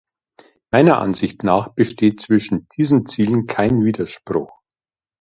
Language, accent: German, Deutschland Deutsch